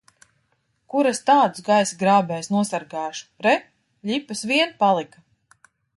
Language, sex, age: Latvian, female, 30-39